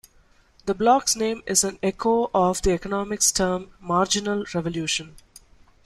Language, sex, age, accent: English, female, 19-29, India and South Asia (India, Pakistan, Sri Lanka)